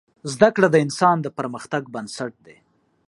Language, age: Pashto, 30-39